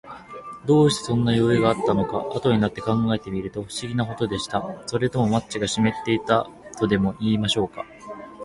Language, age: Japanese, 19-29